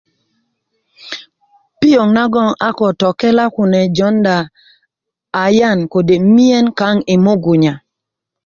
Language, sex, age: Kuku, female, 40-49